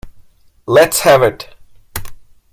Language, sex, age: English, male, 19-29